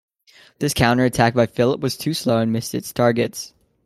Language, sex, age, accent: English, male, under 19, United States English